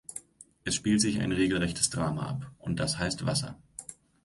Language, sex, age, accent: German, male, 19-29, Deutschland Deutsch